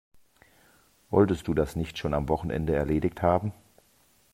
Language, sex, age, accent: German, male, 40-49, Deutschland Deutsch